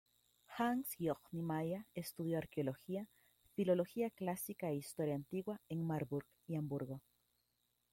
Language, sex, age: Spanish, female, 19-29